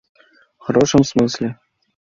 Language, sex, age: Russian, male, 19-29